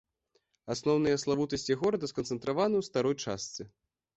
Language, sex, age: Belarusian, male, under 19